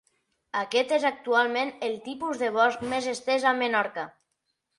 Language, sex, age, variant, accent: Catalan, male, under 19, Nord-Occidental, Tortosí